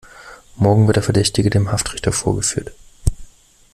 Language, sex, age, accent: German, male, 30-39, Deutschland Deutsch